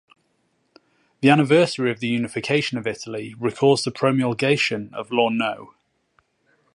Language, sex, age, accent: English, male, 30-39, England English